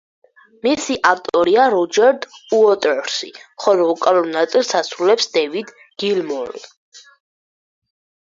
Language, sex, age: Georgian, female, under 19